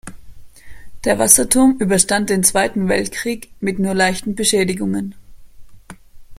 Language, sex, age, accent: German, female, 19-29, Österreichisches Deutsch